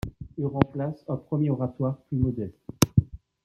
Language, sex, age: French, male, 50-59